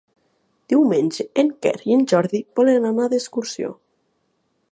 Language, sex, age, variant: Catalan, female, 19-29, Nord-Occidental